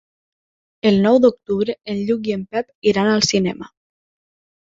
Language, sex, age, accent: Catalan, female, 19-29, Lleidatà